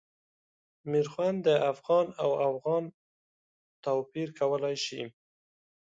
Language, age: Pashto, 30-39